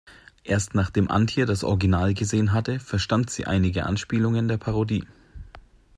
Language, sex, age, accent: German, male, 19-29, Deutschland Deutsch